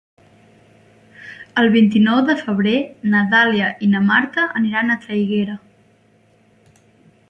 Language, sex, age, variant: Catalan, female, 19-29, Central